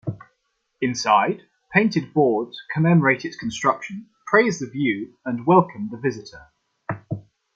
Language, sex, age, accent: English, male, 19-29, England English